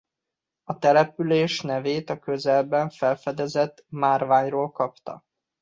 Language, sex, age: Hungarian, male, 30-39